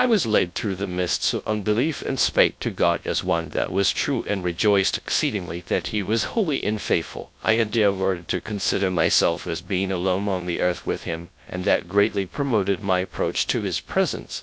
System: TTS, GradTTS